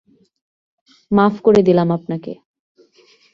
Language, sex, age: Bengali, female, 19-29